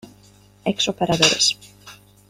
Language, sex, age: Spanish, female, 30-39